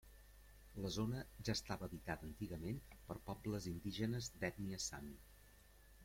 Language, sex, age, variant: Catalan, male, 50-59, Central